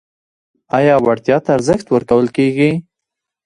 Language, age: Pashto, 19-29